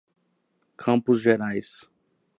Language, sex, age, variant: Portuguese, male, 19-29, Portuguese (Brasil)